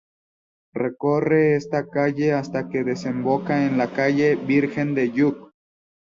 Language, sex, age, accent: Spanish, male, 19-29, México